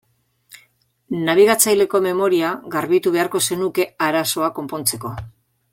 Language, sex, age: Basque, female, 60-69